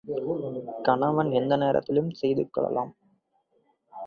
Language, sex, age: Tamil, male, 19-29